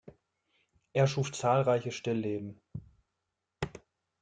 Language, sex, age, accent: German, male, 30-39, Deutschland Deutsch